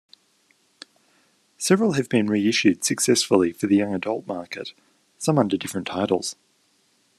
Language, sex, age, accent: English, male, 30-39, Australian English